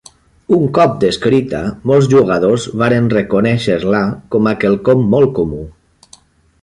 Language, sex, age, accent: Catalan, male, 50-59, valencià